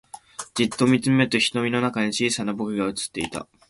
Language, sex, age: Japanese, male, 19-29